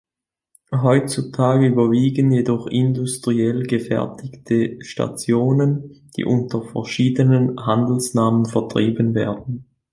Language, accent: German, Schweizerdeutsch